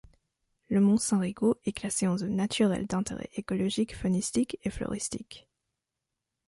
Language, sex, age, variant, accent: French, female, 19-29, Français d'Europe, Français de Suisse